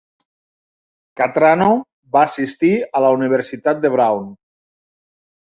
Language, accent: Catalan, Lleidatà